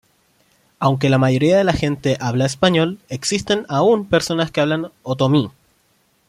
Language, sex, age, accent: Spanish, male, 19-29, Chileno: Chile, Cuyo